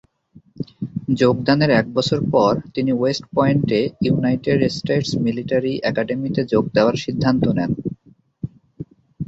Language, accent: Bengali, Native; Bangladeshi